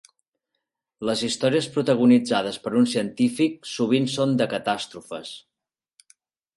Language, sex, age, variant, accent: Catalan, male, 40-49, Central, Garrotxi